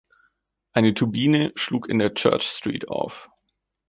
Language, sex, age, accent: German, male, 19-29, Deutschland Deutsch